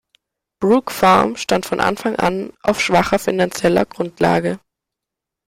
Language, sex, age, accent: German, male, under 19, Deutschland Deutsch